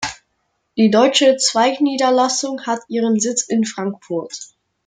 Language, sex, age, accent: German, male, under 19, Deutschland Deutsch